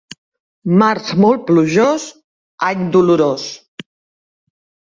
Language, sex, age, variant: Catalan, female, 70-79, Central